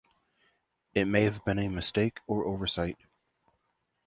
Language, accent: English, United States English